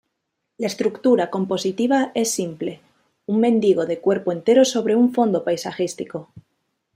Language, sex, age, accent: Spanish, female, 19-29, España: Norte peninsular (Asturias, Castilla y León, Cantabria, País Vasco, Navarra, Aragón, La Rioja, Guadalajara, Cuenca)